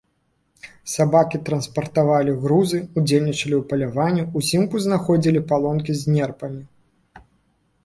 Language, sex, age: Belarusian, male, 19-29